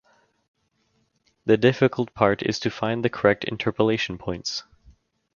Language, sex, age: English, male, under 19